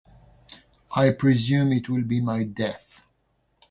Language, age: English, 60-69